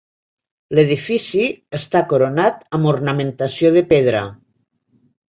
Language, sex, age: Catalan, female, 60-69